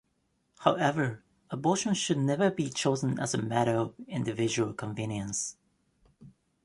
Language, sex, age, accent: English, male, 30-39, United States English